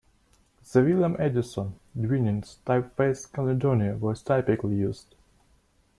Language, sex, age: English, male, 19-29